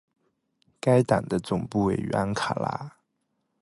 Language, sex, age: Chinese, male, 19-29